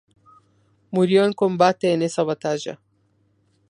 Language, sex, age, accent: Spanish, female, 50-59, Rioplatense: Argentina, Uruguay, este de Bolivia, Paraguay